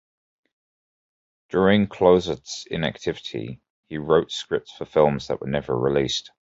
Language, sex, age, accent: English, male, 30-39, England English